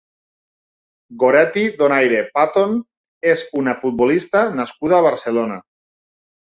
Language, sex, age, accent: Catalan, male, 30-39, Lleidatà